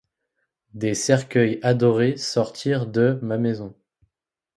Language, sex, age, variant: French, male, 19-29, Français de métropole